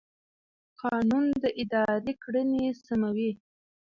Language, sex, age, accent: Pashto, female, under 19, کندهاری لهجه